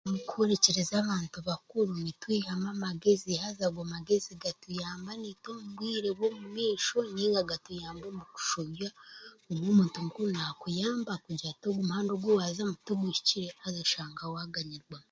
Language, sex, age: Chiga, male, 30-39